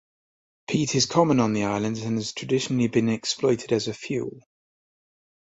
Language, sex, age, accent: English, male, 40-49, England English